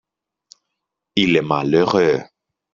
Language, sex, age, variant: French, male, 30-39, Français de métropole